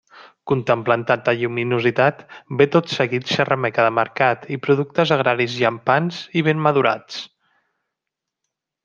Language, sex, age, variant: Catalan, male, 30-39, Central